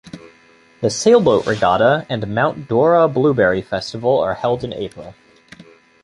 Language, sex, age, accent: English, male, 19-29, United States English